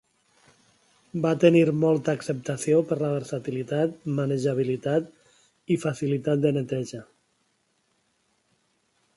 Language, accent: Catalan, valencià